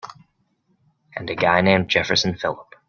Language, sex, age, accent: English, male, under 19, Canadian English